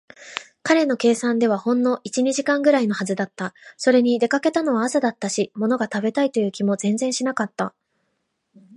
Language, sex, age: Japanese, female, 19-29